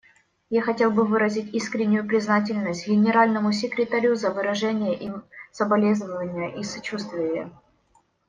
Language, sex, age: Russian, female, 19-29